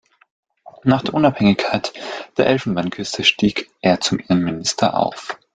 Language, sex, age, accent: German, male, 19-29, Österreichisches Deutsch